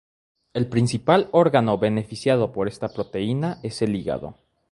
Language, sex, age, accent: Spanish, male, 19-29, México